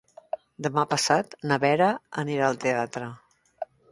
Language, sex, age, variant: Catalan, female, 70-79, Central